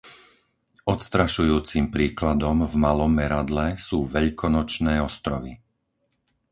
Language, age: Slovak, 50-59